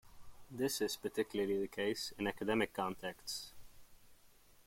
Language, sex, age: English, male, 19-29